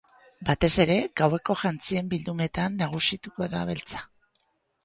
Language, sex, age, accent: Basque, female, 50-59, Erdialdekoa edo Nafarra (Gipuzkoa, Nafarroa)